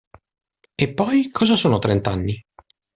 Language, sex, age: Italian, male, 30-39